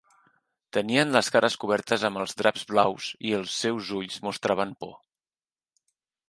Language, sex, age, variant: Catalan, male, 40-49, Central